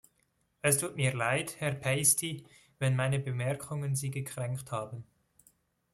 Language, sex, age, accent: German, male, 19-29, Schweizerdeutsch